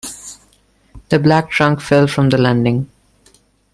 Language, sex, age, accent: English, male, under 19, India and South Asia (India, Pakistan, Sri Lanka)